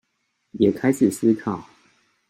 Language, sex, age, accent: Chinese, male, 30-39, 出生地：臺北市